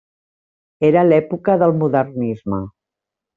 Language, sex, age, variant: Catalan, female, 50-59, Central